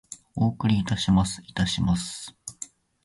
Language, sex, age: Japanese, male, 19-29